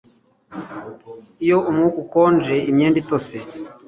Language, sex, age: Kinyarwanda, male, 50-59